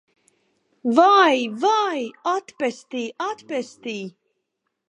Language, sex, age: Latvian, female, 40-49